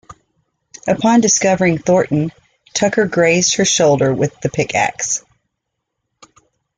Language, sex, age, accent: English, female, 50-59, United States English